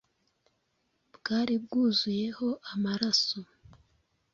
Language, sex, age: Kinyarwanda, female, 30-39